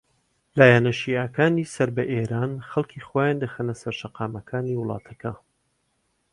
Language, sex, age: Central Kurdish, male, 30-39